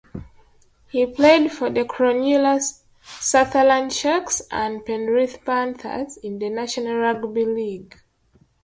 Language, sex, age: English, female, 19-29